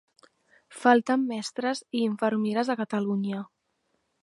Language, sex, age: Catalan, female, under 19